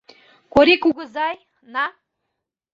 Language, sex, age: Mari, female, 40-49